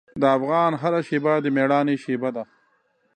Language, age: Pashto, 40-49